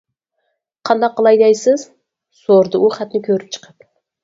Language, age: Uyghur, 30-39